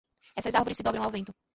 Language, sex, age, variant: Portuguese, female, 19-29, Portuguese (Brasil)